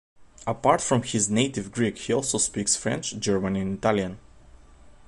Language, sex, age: English, male, 19-29